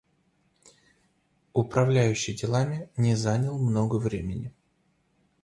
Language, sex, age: Russian, male, 19-29